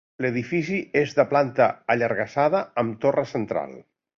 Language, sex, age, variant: Catalan, male, 60-69, Central